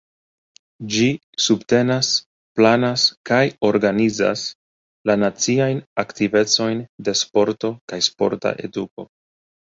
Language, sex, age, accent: Esperanto, male, 30-39, Internacia